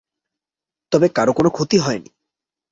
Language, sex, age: Bengali, male, 19-29